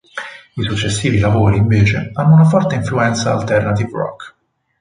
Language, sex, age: Italian, male, 30-39